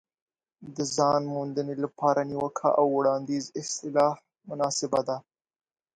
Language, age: Pashto, under 19